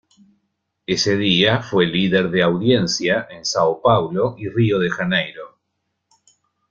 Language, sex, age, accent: Spanish, male, 50-59, Rioplatense: Argentina, Uruguay, este de Bolivia, Paraguay